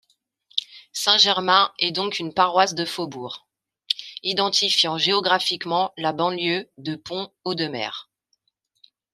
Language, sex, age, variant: French, female, 40-49, Français de métropole